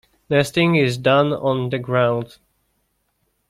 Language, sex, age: English, male, 30-39